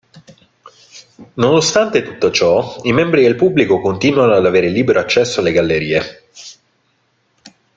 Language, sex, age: Italian, male, 19-29